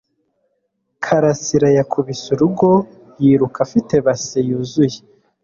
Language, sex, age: Kinyarwanda, male, 19-29